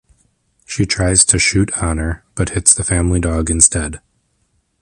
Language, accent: English, United States English